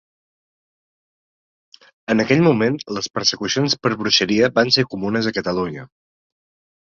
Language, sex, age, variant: Catalan, male, 30-39, Central